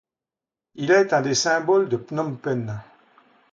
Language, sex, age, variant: French, male, 70-79, Français de métropole